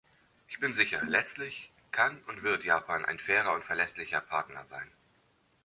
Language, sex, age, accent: German, male, 40-49, Deutschland Deutsch